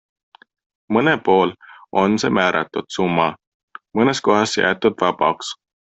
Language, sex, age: Estonian, male, 19-29